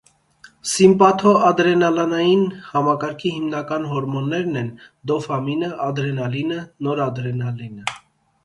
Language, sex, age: Armenian, male, 19-29